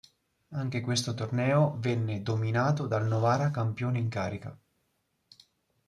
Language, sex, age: Italian, male, 19-29